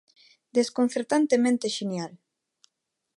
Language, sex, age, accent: Galician, female, 19-29, Neofalante